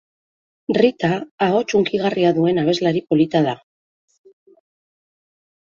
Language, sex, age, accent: Basque, female, 50-59, Mendebalekoa (Araba, Bizkaia, Gipuzkoako mendebaleko herri batzuk)